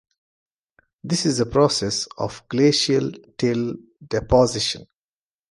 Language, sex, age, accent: English, male, 40-49, India and South Asia (India, Pakistan, Sri Lanka)